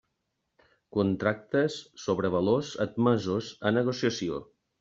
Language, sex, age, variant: Catalan, male, 40-49, Balear